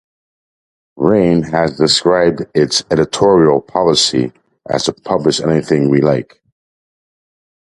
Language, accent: English, Canadian English